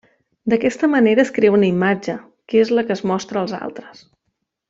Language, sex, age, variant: Catalan, female, 40-49, Central